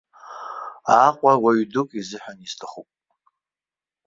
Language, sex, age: Abkhazian, male, 60-69